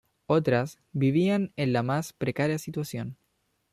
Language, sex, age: Spanish, male, under 19